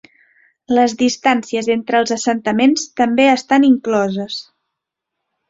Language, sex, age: Catalan, female, 30-39